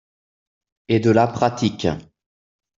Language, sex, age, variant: French, male, 40-49, Français de métropole